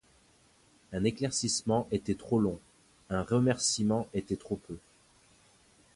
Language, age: French, 30-39